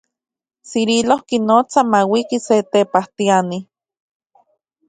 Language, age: Central Puebla Nahuatl, 30-39